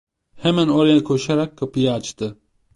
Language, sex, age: Turkish, male, 19-29